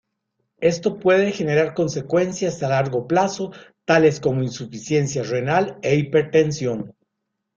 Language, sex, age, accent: Spanish, male, 50-59, América central